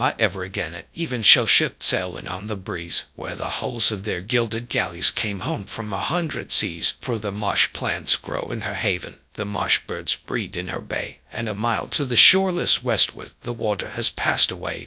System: TTS, GradTTS